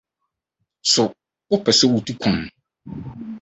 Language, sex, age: Akan, male, 30-39